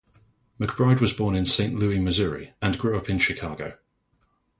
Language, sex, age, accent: English, male, 30-39, England English